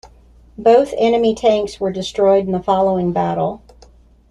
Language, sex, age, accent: English, female, 40-49, United States English